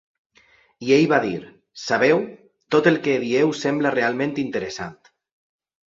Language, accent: Catalan, valencià